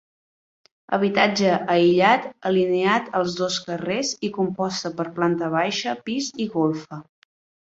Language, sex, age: Catalan, female, 30-39